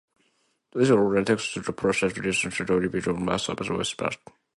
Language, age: English, 19-29